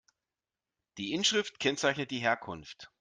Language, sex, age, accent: German, male, 40-49, Deutschland Deutsch